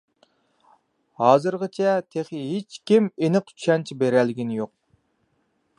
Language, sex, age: Uyghur, male, 30-39